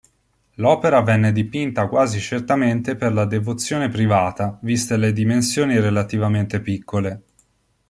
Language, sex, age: Italian, male, 19-29